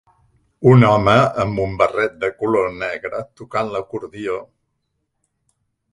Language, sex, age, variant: Catalan, male, 70-79, Central